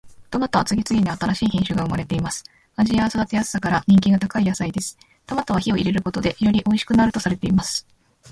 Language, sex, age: Japanese, female, 19-29